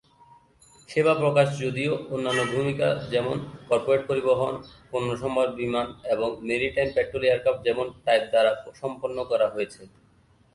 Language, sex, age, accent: Bengali, male, 19-29, Native